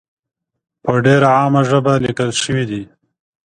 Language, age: Pashto, 30-39